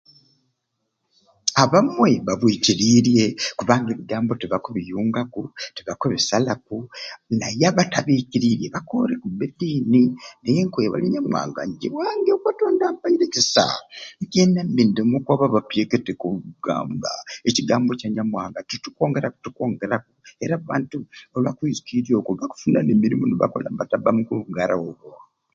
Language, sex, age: Ruuli, male, 70-79